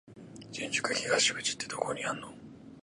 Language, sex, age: Japanese, male, 19-29